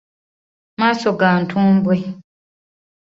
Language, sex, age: Ganda, female, 19-29